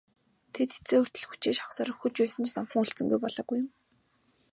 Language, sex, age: Mongolian, female, 19-29